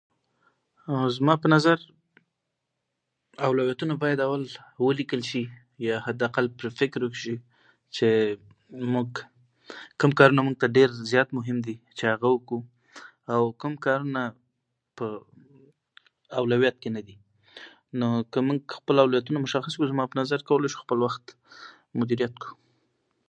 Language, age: Pashto, 19-29